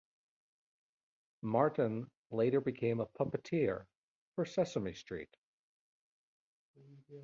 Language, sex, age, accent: English, male, 50-59, United States English